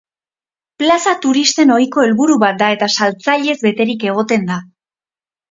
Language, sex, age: Basque, female, 19-29